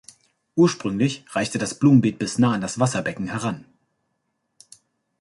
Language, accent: German, Deutschland Deutsch